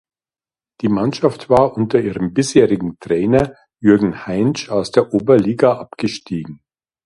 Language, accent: German, Deutschland Deutsch